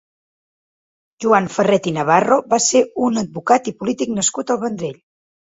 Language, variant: Catalan, Central